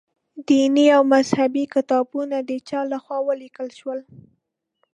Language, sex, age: Pashto, female, 19-29